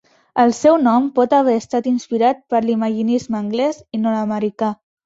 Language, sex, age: Catalan, female, under 19